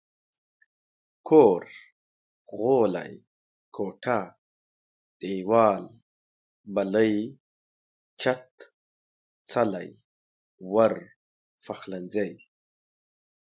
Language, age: Pashto, 19-29